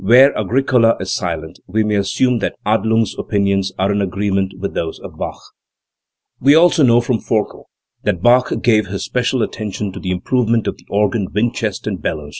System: none